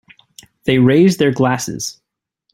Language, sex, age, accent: English, male, 19-29, United States English